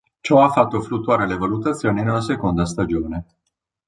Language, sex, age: Italian, male, 50-59